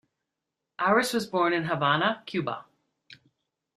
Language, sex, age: English, female, 50-59